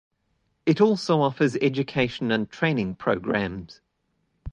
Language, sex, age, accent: English, male, 40-49, New Zealand English